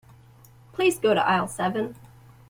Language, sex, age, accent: English, female, 19-29, Canadian English